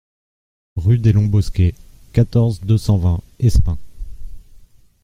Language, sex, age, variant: French, male, 40-49, Français de métropole